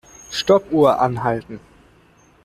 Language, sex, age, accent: German, male, 19-29, Deutschland Deutsch